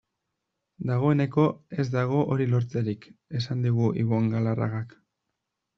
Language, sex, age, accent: Basque, male, 19-29, Mendebalekoa (Araba, Bizkaia, Gipuzkoako mendebaleko herri batzuk)